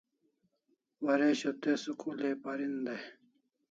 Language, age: Kalasha, 40-49